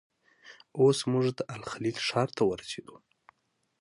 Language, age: Pashto, 19-29